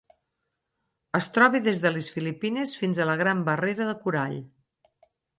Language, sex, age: Catalan, female, 50-59